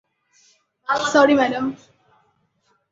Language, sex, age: Bengali, female, 19-29